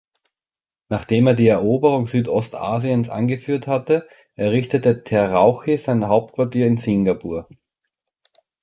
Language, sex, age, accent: German, male, 30-39, Österreichisches Deutsch